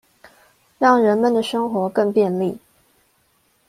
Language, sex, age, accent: Chinese, female, 19-29, 出生地：宜蘭縣